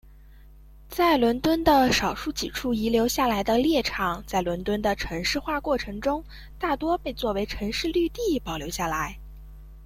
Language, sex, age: Chinese, female, under 19